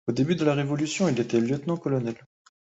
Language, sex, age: French, male, 30-39